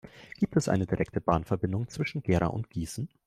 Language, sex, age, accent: German, male, 19-29, Deutschland Deutsch